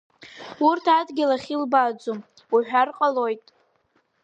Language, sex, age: Abkhazian, female, under 19